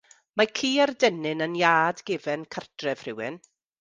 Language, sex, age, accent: Welsh, female, 40-49, Y Deyrnas Unedig Cymraeg